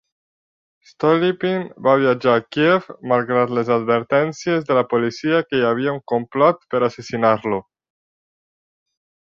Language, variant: Catalan, Nord-Occidental